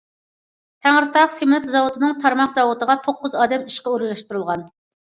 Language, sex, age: Uyghur, female, 40-49